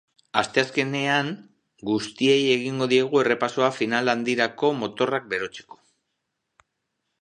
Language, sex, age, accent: Basque, male, 40-49, Mendebalekoa (Araba, Bizkaia, Gipuzkoako mendebaleko herri batzuk)